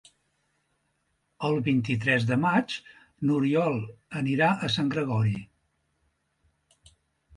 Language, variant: Catalan, Central